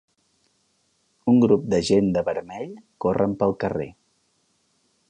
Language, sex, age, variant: Catalan, male, 50-59, Central